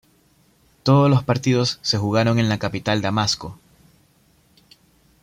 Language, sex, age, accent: Spanish, male, 19-29, Andino-Pacífico: Colombia, Perú, Ecuador, oeste de Bolivia y Venezuela andina